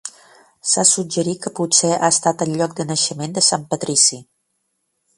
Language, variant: Catalan, Nord-Occidental